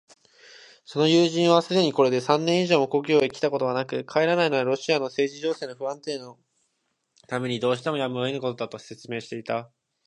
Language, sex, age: Japanese, male, 19-29